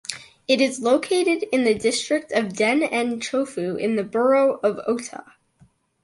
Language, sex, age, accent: English, male, under 19, Canadian English